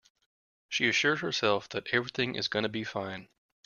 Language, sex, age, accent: English, male, 30-39, United States English